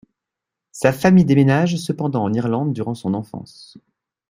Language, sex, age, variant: French, male, 40-49, Français de métropole